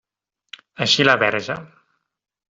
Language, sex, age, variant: Catalan, male, 30-39, Central